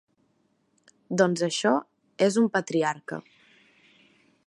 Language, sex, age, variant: Catalan, female, 19-29, Central